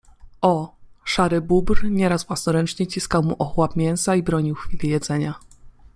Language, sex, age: Polish, female, 19-29